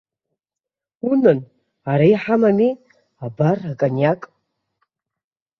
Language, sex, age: Abkhazian, female, 30-39